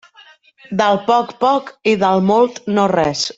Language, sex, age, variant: Catalan, female, 40-49, Central